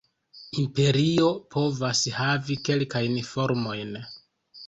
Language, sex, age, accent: Esperanto, male, 30-39, Internacia